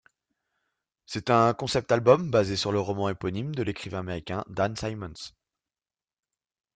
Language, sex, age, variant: French, male, 19-29, Français de métropole